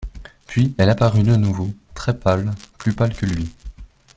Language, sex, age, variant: French, male, 19-29, Français de métropole